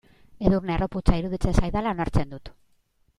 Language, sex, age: Basque, female, 40-49